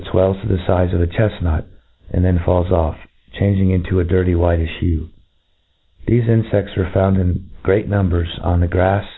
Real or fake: real